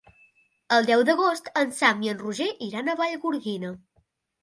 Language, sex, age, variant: Catalan, male, under 19, Central